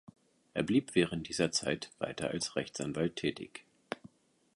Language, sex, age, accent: German, male, 40-49, Deutschland Deutsch